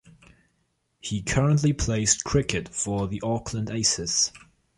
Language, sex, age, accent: English, male, under 19, England English